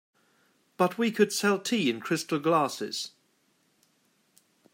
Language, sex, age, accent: English, male, 40-49, England English